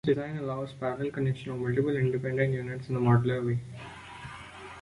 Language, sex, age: English, male, under 19